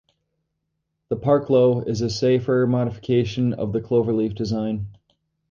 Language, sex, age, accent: English, male, 30-39, United States English